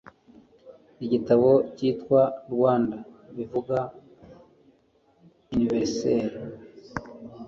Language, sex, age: Kinyarwanda, male, 40-49